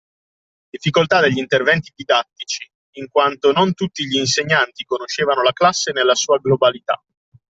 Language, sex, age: Italian, male, 30-39